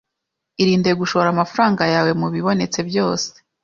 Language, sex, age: Kinyarwanda, female, 19-29